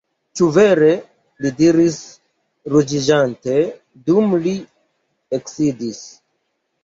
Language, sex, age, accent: Esperanto, male, 30-39, Internacia